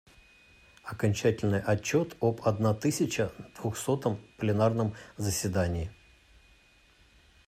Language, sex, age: Russian, male, 40-49